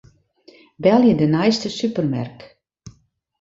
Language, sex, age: Western Frisian, female, 60-69